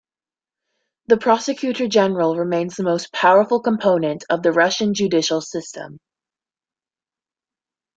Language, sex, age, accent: English, female, under 19, United States English